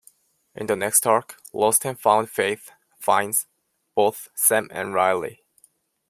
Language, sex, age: English, male, 19-29